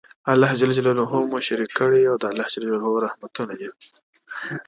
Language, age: Pashto, 19-29